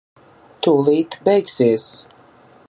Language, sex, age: Latvian, female, 30-39